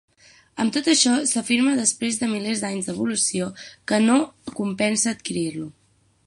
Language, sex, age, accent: Catalan, female, 19-29, central; septentrional